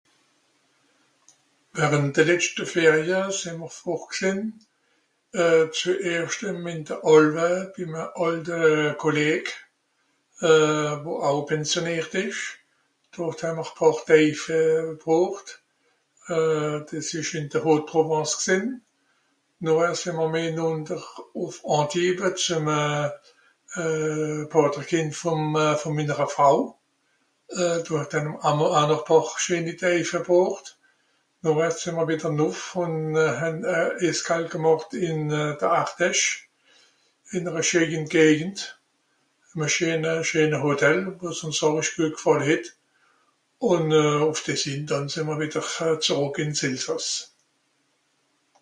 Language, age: Swiss German, 60-69